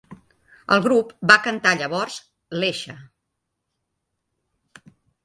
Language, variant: Catalan, Central